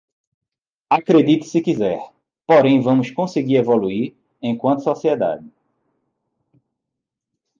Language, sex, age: Portuguese, male, 19-29